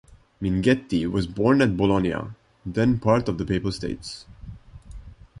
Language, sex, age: English, male, 19-29